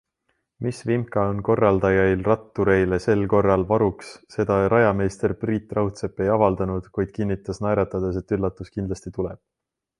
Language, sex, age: Estonian, male, 19-29